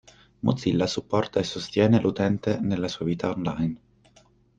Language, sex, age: Italian, male, 19-29